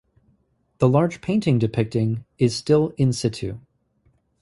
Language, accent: English, United States English